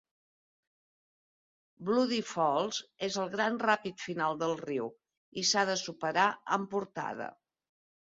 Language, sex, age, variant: Catalan, female, 60-69, Central